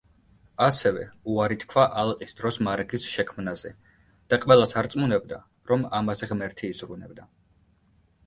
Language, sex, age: Georgian, male, 19-29